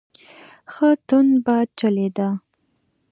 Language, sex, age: Pashto, female, 19-29